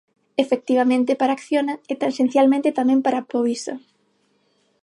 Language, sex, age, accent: Galician, female, under 19, Normativo (estándar); Neofalante